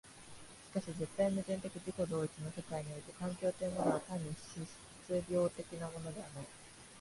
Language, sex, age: Japanese, female, 19-29